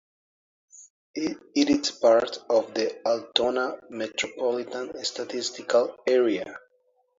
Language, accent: English, United States English